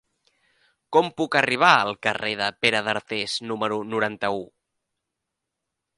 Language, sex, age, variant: Catalan, male, 19-29, Central